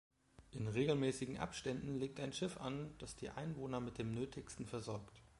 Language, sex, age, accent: German, male, 19-29, Deutschland Deutsch